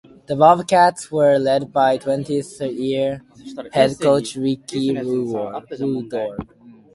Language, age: English, under 19